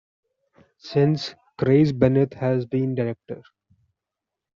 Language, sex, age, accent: English, male, 19-29, India and South Asia (India, Pakistan, Sri Lanka)